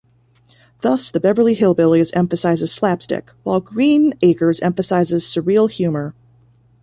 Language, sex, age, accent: English, female, 30-39, United States English